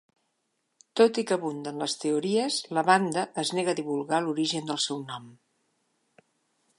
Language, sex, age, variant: Catalan, female, 60-69, Central